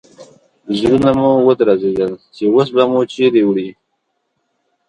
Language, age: Pashto, 30-39